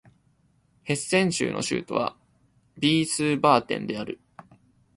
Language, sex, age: Japanese, male, 19-29